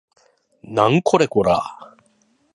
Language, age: Japanese, 50-59